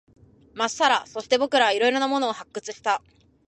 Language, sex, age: Japanese, female, 19-29